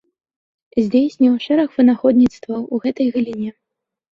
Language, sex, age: Belarusian, female, 19-29